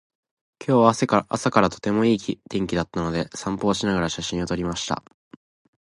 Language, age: Japanese, 19-29